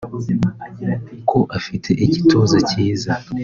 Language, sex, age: Kinyarwanda, male, 19-29